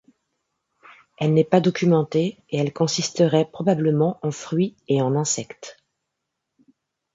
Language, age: French, 40-49